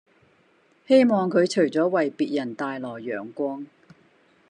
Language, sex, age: Cantonese, female, 60-69